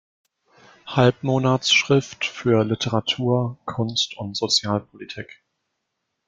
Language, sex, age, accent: German, male, 19-29, Deutschland Deutsch